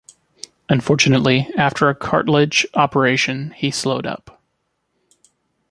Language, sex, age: English, male, 30-39